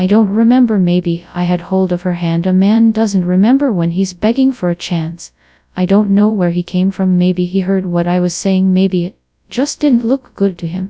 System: TTS, FastPitch